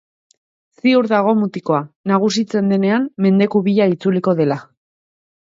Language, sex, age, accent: Basque, female, 19-29, Erdialdekoa edo Nafarra (Gipuzkoa, Nafarroa)